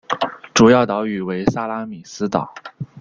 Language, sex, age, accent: Chinese, male, 19-29, 出生地：江西省